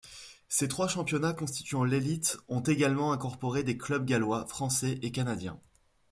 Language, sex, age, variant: French, male, 19-29, Français de métropole